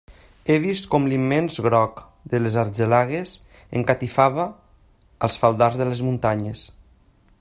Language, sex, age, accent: Catalan, male, 30-39, valencià